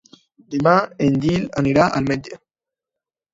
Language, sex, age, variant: Catalan, male, under 19, Alacantí